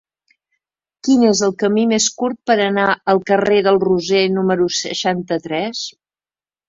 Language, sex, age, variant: Catalan, female, 60-69, Central